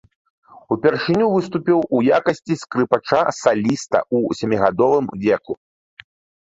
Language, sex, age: Belarusian, male, 30-39